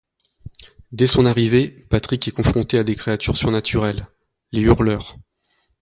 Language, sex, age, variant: French, male, 40-49, Français de métropole